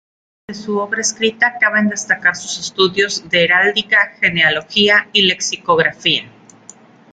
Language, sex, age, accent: Spanish, female, 30-39, México